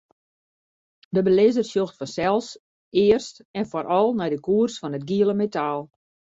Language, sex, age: Western Frisian, female, 50-59